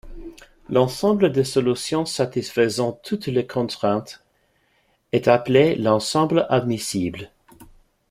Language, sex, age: French, male, 50-59